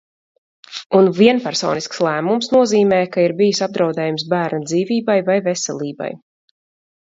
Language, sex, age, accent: Latvian, female, 30-39, Vidus dialekts